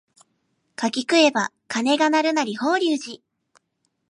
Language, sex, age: Japanese, female, 19-29